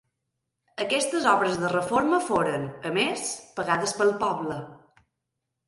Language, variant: Catalan, Balear